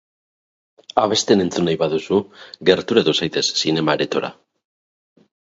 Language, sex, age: Basque, male, 30-39